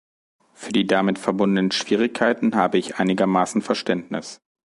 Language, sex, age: German, male, 40-49